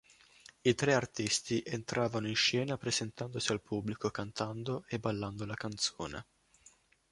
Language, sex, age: Italian, male, 19-29